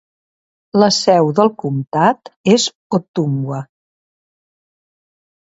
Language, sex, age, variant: Catalan, female, 60-69, Central